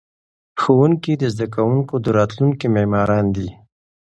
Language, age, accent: Pashto, 30-39, پکتیا ولایت، احمدزی